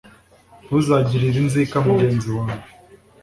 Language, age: Kinyarwanda, 19-29